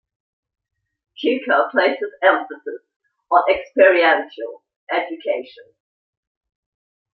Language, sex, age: English, female, 50-59